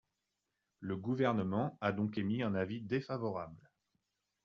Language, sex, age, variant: French, male, 30-39, Français de métropole